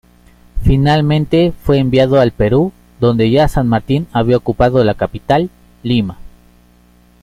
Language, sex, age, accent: Spanish, male, 30-39, México